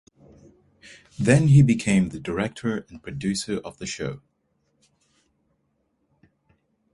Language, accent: English, Southern African (South Africa, Zimbabwe, Namibia)